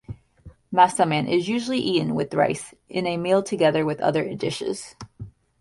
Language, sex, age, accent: English, female, 19-29, United States English